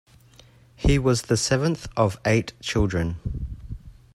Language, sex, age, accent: English, male, 30-39, Australian English